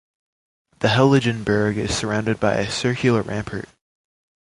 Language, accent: English, United States English